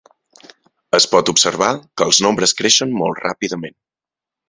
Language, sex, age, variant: Catalan, male, 19-29, Central